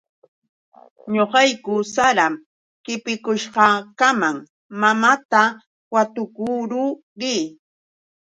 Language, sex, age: Yauyos Quechua, female, 60-69